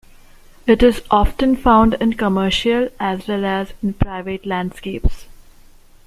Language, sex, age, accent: English, female, 19-29, India and South Asia (India, Pakistan, Sri Lanka)